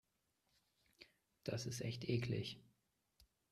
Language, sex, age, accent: German, male, 40-49, Deutschland Deutsch